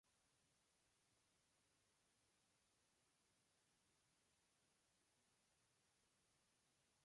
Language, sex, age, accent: Spanish, male, 40-49, Rioplatense: Argentina, Uruguay, este de Bolivia, Paraguay